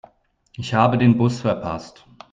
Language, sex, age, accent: German, male, 30-39, Deutschland Deutsch